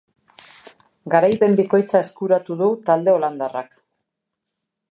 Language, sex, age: Basque, female, 50-59